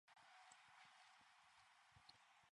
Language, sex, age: English, female, 19-29